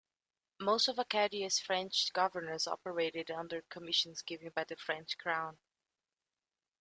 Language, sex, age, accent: English, female, 19-29, Welsh English